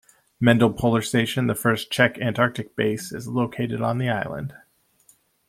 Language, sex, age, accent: English, male, 30-39, United States English